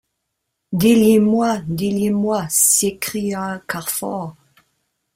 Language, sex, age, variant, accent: French, female, 50-59, Français d'Europe, Français d’Allemagne